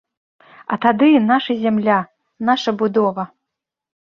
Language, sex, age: Belarusian, female, 19-29